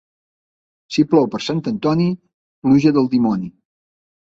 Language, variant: Catalan, Balear